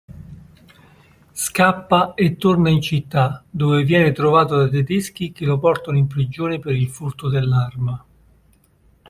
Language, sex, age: Italian, male, 50-59